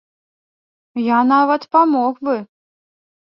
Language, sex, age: Belarusian, female, 30-39